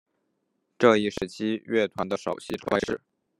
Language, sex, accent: Chinese, male, 出生地：河南省